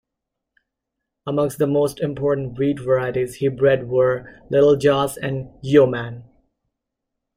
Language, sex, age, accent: English, male, 19-29, United States English